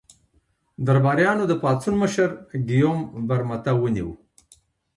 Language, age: Pashto, 50-59